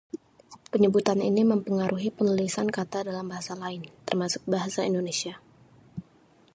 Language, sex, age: Indonesian, female, 19-29